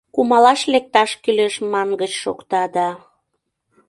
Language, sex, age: Mari, female, 30-39